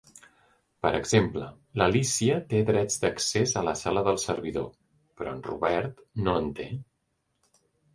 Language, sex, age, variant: Catalan, male, 40-49, Central